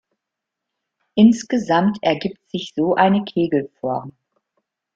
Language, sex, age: German, female, 60-69